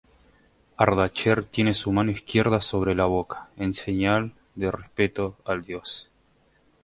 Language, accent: Spanish, Rioplatense: Argentina, Uruguay, este de Bolivia, Paraguay